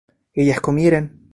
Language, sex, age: Spanish, male, 19-29